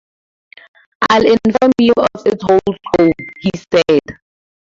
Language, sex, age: English, female, 19-29